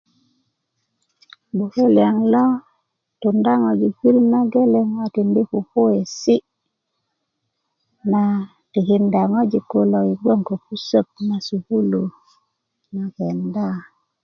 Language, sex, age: Kuku, female, 40-49